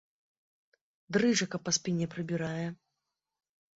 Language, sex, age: Belarusian, female, 19-29